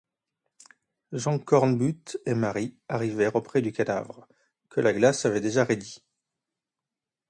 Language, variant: French, Français de métropole